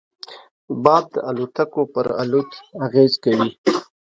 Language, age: Pashto, 30-39